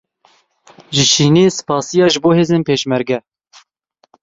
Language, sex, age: Kurdish, male, 19-29